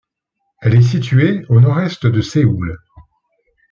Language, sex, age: French, male, 40-49